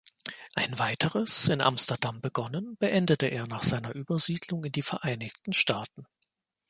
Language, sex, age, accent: German, male, 30-39, Deutschland Deutsch